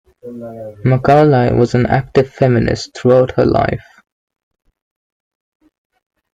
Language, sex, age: English, male, 19-29